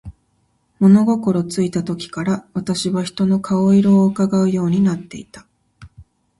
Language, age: Japanese, 30-39